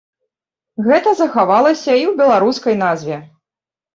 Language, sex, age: Belarusian, female, 30-39